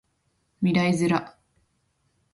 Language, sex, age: Japanese, female, 19-29